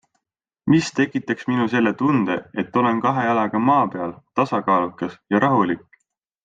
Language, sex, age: Estonian, male, 19-29